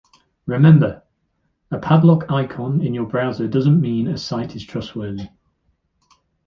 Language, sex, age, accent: English, male, 19-29, England English